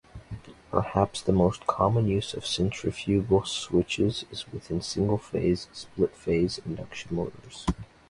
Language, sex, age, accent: English, male, under 19, United States English